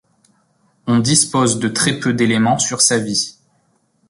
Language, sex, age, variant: French, male, 30-39, Français de métropole